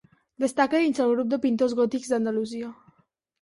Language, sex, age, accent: Catalan, female, under 19, Girona